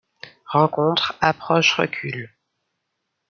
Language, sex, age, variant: French, male, under 19, Français de métropole